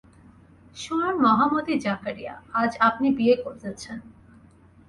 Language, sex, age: Bengali, female, 19-29